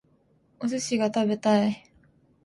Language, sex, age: Japanese, female, 19-29